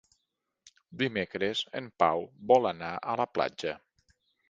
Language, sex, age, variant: Catalan, male, 40-49, Nord-Occidental